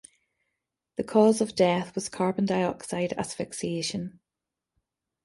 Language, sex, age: English, female, 50-59